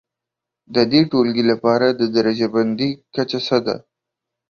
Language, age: Pashto, 19-29